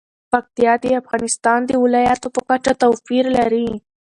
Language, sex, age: Pashto, female, under 19